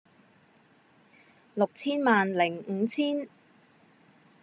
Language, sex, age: Cantonese, female, 30-39